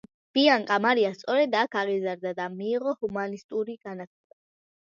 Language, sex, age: Georgian, female, under 19